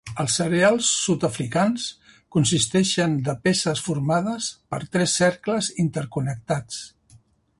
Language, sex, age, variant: Catalan, male, 60-69, Central